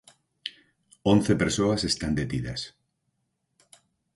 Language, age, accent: Galician, 50-59, Oriental (común en zona oriental)